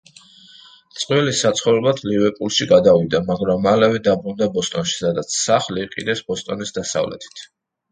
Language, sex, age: Georgian, male, 30-39